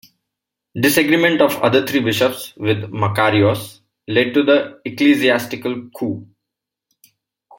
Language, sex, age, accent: English, male, 30-39, India and South Asia (India, Pakistan, Sri Lanka)